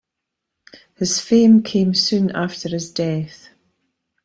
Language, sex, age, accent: English, female, 50-59, Scottish English